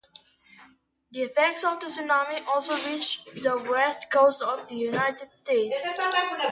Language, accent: English, United States English